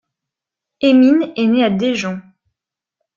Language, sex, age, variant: French, female, 19-29, Français de métropole